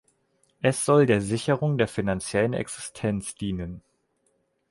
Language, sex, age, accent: German, male, 19-29, Deutschland Deutsch